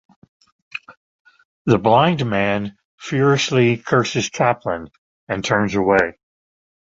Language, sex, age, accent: English, male, 70-79, England English